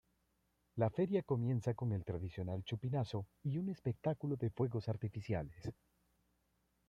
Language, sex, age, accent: Spanish, male, 19-29, América central